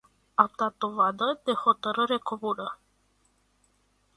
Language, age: Romanian, 19-29